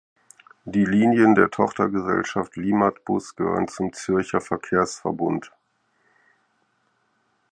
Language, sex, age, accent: German, male, 50-59, Deutschland Deutsch